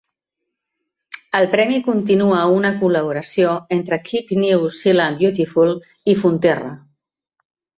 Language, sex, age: Catalan, female, 50-59